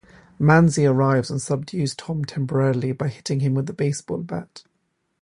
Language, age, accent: English, 19-29, England English; London English